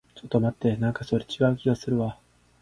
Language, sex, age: Japanese, male, 19-29